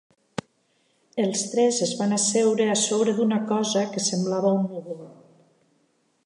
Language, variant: Catalan, Nord-Occidental